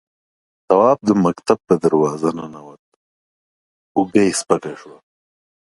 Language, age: Pashto, 19-29